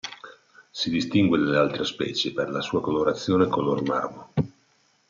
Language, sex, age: Italian, male, 50-59